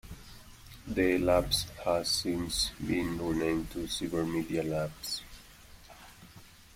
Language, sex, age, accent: English, male, 19-29, Southern African (South Africa, Zimbabwe, Namibia)